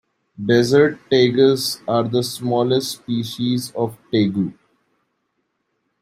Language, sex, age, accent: English, male, 19-29, India and South Asia (India, Pakistan, Sri Lanka)